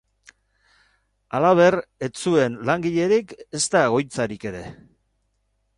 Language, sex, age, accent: Basque, male, 60-69, Mendebalekoa (Araba, Bizkaia, Gipuzkoako mendebaleko herri batzuk)